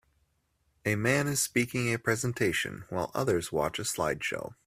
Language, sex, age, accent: English, male, 19-29, United States English